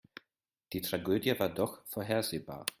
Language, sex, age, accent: German, male, 19-29, Österreichisches Deutsch